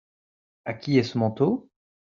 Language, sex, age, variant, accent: French, male, 30-39, Français d'Europe, Français de Belgique